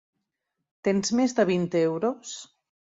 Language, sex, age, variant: Catalan, female, 50-59, Central